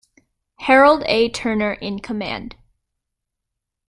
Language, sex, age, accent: English, female, under 19, United States English